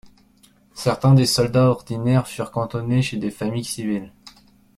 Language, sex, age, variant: French, male, 19-29, Français de métropole